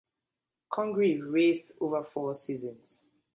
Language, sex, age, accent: English, female, 30-39, England English